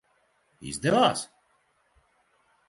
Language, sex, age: Latvian, male, 30-39